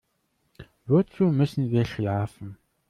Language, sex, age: German, male, 19-29